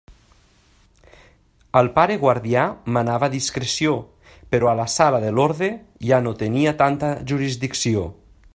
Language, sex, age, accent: Catalan, male, 30-39, valencià